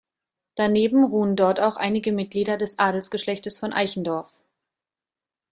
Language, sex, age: German, female, 30-39